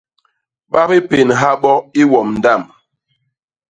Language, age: Basaa, 40-49